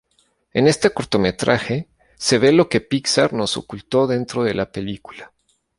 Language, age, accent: Spanish, 30-39, México